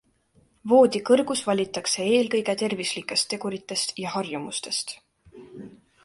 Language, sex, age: Estonian, female, 19-29